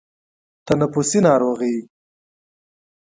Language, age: Pashto, 19-29